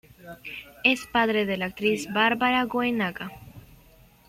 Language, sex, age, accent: Spanish, female, 19-29, España: Centro-Sur peninsular (Madrid, Toledo, Castilla-La Mancha)